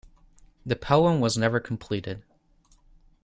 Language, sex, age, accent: English, male, 19-29, United States English